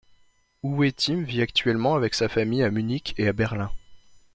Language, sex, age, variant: French, male, 19-29, Français de métropole